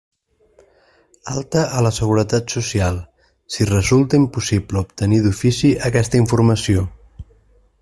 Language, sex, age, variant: Catalan, male, 30-39, Central